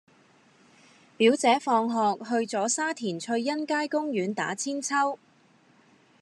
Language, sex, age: Cantonese, female, 30-39